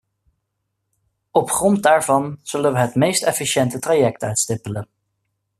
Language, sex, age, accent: Dutch, male, 19-29, Nederlands Nederlands